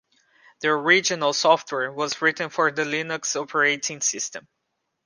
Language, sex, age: English, male, 19-29